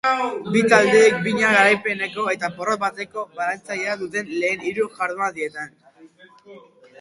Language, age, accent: Basque, 19-29, Erdialdekoa edo Nafarra (Gipuzkoa, Nafarroa)